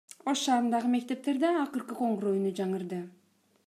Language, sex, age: Kyrgyz, female, 30-39